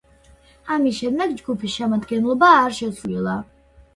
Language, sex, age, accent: Georgian, female, under 19, მშვიდი